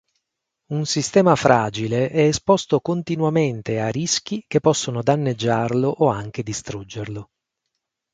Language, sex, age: Italian, male, 40-49